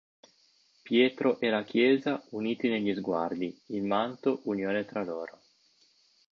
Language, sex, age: Italian, male, 30-39